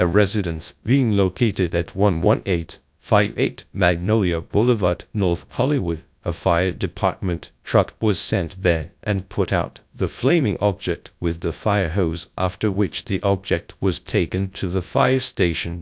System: TTS, GradTTS